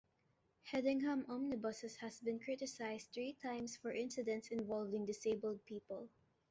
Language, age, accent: English, under 19, Filipino